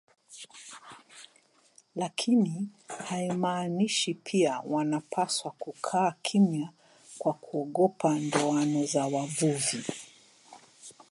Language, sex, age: Swahili, female, 60-69